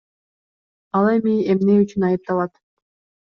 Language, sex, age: Kyrgyz, female, 19-29